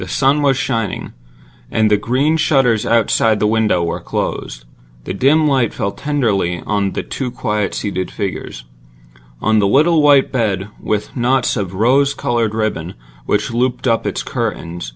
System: none